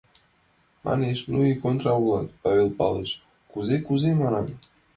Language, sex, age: Mari, male, under 19